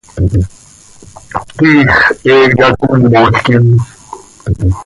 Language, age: Seri, 40-49